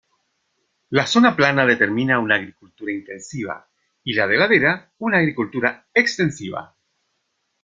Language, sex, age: Spanish, male, 50-59